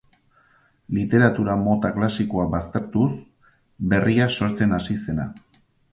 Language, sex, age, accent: Basque, male, 40-49, Erdialdekoa edo Nafarra (Gipuzkoa, Nafarroa)